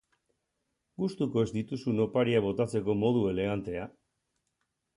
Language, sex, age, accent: Basque, male, 60-69, Mendebalekoa (Araba, Bizkaia, Gipuzkoako mendebaleko herri batzuk)